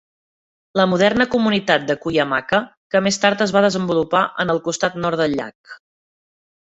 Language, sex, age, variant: Catalan, female, 40-49, Septentrional